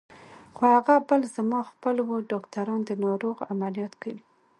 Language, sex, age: Pashto, female, 19-29